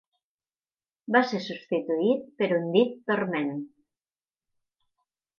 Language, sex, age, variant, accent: Catalan, female, 50-59, Nord-Occidental, Tortosí